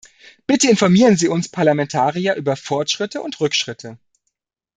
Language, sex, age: German, male, 30-39